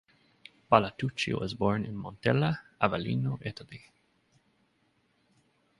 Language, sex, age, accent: English, male, 30-39, United States English